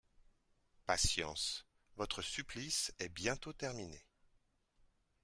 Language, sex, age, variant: French, male, 40-49, Français de métropole